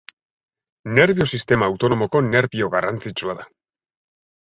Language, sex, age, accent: Basque, male, 19-29, Erdialdekoa edo Nafarra (Gipuzkoa, Nafarroa)